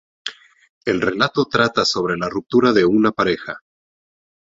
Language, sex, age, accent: Spanish, male, 30-39, México